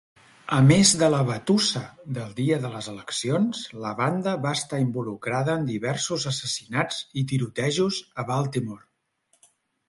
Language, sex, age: Catalan, male, 40-49